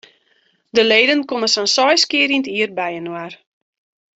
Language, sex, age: Western Frisian, female, 40-49